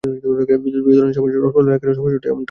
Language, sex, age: Bengali, male, 19-29